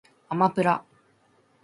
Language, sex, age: Japanese, female, under 19